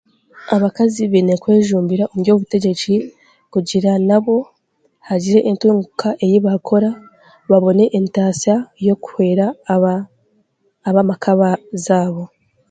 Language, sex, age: Chiga, female, 19-29